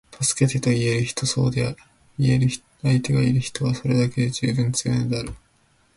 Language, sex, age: Japanese, male, 19-29